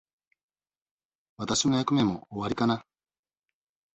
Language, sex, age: Japanese, male, 40-49